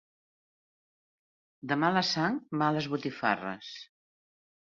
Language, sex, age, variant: Catalan, female, 60-69, Central